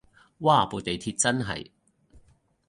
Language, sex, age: Cantonese, male, 40-49